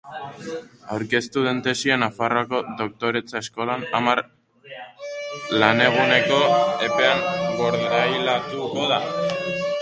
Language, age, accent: Basque, under 19, Erdialdekoa edo Nafarra (Gipuzkoa, Nafarroa)